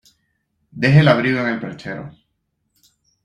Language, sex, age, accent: Spanish, male, 30-39, América central